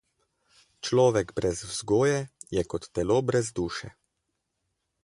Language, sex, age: Slovenian, male, 40-49